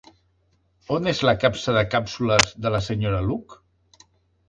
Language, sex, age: Catalan, male, 50-59